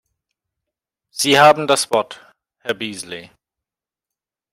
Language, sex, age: German, male, 30-39